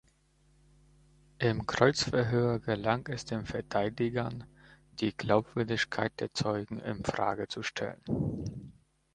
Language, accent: German, Polnisch Deutsch